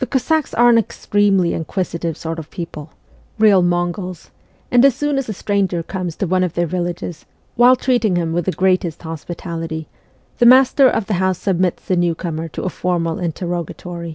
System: none